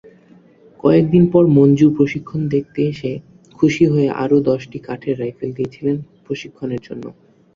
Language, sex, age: Bengali, male, under 19